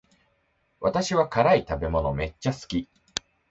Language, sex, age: Japanese, male, 19-29